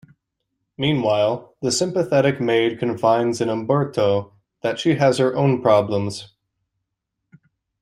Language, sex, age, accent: English, male, 19-29, United States English